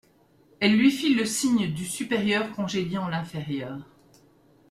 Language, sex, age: French, female, 60-69